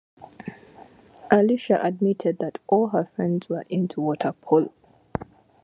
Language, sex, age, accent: English, female, 19-29, England English